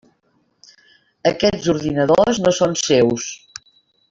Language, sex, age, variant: Catalan, female, 60-69, Central